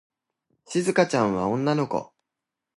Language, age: Japanese, 19-29